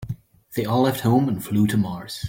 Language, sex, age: English, male, 30-39